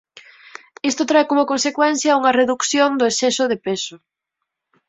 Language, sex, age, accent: Galician, female, 19-29, Atlántico (seseo e gheada)